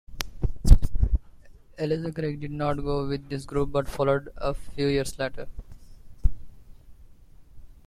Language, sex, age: English, male, 19-29